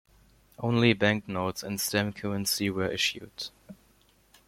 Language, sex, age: English, male, under 19